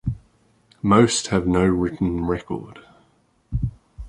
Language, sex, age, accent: English, male, 30-39, Australian English